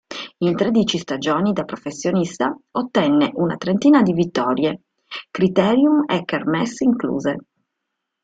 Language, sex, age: Italian, female, 40-49